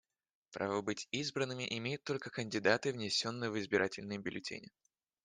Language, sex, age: Russian, male, 19-29